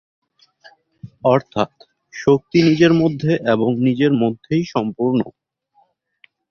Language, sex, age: Bengali, male, 19-29